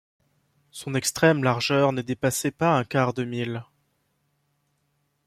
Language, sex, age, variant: French, male, 19-29, Français de métropole